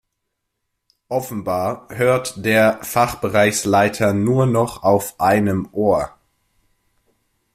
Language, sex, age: German, male, under 19